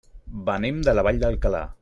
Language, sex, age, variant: Catalan, male, 40-49, Central